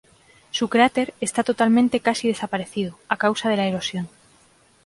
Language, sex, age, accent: Spanish, female, 30-39, España: Centro-Sur peninsular (Madrid, Toledo, Castilla-La Mancha)